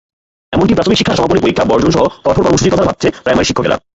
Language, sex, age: Bengali, male, 19-29